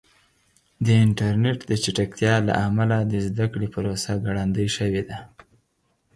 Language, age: Pashto, 30-39